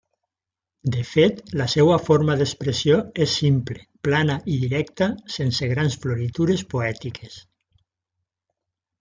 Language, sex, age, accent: Catalan, male, 60-69, valencià